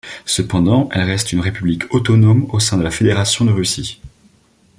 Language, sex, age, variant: French, male, 19-29, Français de métropole